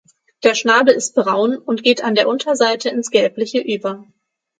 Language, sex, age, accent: German, female, 19-29, Deutschland Deutsch; Hochdeutsch